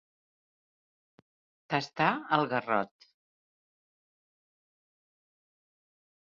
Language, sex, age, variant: Catalan, female, 60-69, Central